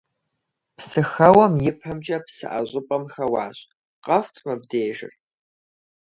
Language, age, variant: Kabardian, 19-29, Адыгэбзэ (Къэбэрдей, Кирил, Урысей)